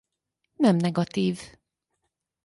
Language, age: Hungarian, 50-59